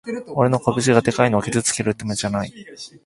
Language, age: Japanese, 19-29